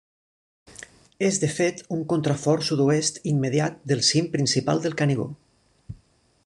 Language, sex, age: Catalan, male, 40-49